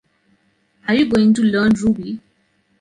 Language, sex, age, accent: English, female, 19-29, India and South Asia (India, Pakistan, Sri Lanka)